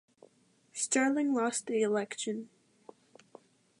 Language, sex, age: English, female, under 19